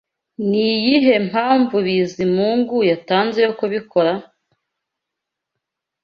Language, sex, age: Kinyarwanda, female, 19-29